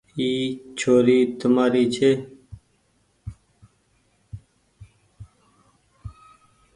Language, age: Goaria, 19-29